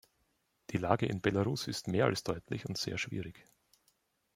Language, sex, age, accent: German, male, 30-39, Österreichisches Deutsch